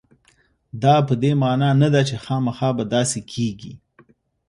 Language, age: Pashto, 30-39